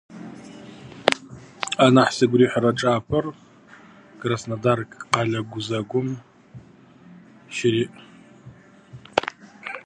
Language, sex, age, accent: Adyghe, female, 30-39, Бжъэдыгъу (Bjeduğ)